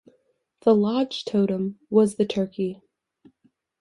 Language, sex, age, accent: English, female, under 19, United States English